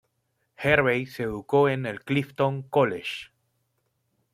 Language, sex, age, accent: Spanish, male, 40-49, Andino-Pacífico: Colombia, Perú, Ecuador, oeste de Bolivia y Venezuela andina